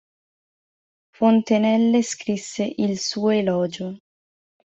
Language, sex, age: Italian, female, 19-29